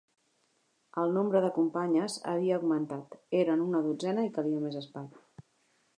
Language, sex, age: Catalan, female, 40-49